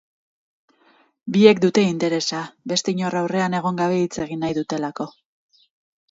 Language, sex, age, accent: Basque, female, 30-39, Mendebalekoa (Araba, Bizkaia, Gipuzkoako mendebaleko herri batzuk)